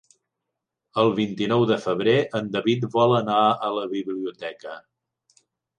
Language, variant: Catalan, Central